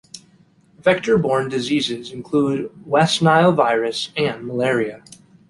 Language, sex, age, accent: English, male, 19-29, United States English